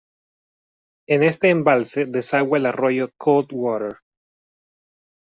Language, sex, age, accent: Spanish, male, 30-39, América central